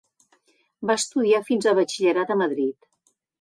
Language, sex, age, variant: Catalan, female, 50-59, Central